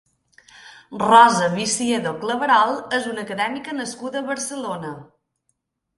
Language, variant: Catalan, Balear